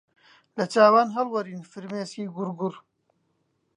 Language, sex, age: Central Kurdish, male, 19-29